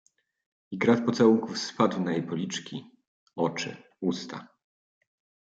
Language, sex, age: Polish, male, 30-39